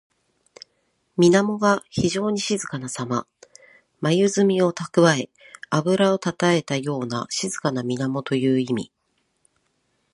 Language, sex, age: Japanese, female, 40-49